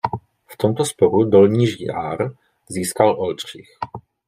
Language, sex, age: Czech, male, 30-39